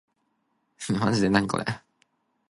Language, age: Cantonese, 19-29